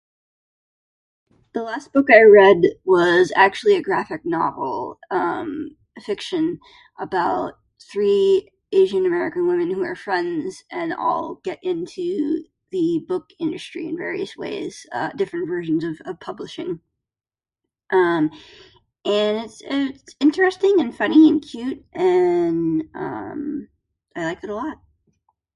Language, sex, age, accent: English, female, 30-39, United States English